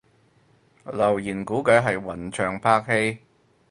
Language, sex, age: Cantonese, male, 30-39